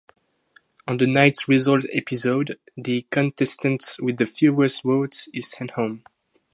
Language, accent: English, French